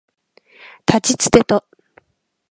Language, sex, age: Japanese, female, 19-29